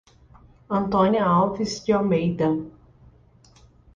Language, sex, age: Portuguese, female, 30-39